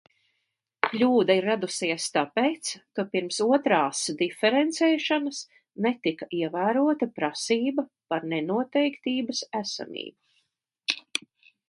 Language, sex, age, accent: Latvian, female, 50-59, Rigas